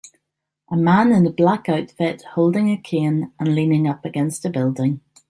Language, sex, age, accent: English, female, 30-39, Irish English